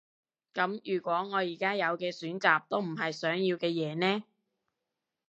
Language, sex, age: Cantonese, female, 19-29